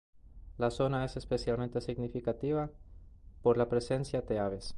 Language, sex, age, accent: Spanish, male, 19-29, Andino-Pacífico: Colombia, Perú, Ecuador, oeste de Bolivia y Venezuela andina